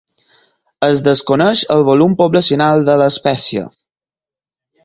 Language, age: Catalan, 19-29